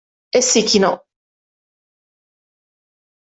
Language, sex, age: Italian, female, 19-29